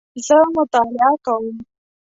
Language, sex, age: Pashto, female, 19-29